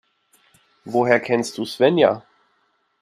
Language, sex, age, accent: German, male, 30-39, Deutschland Deutsch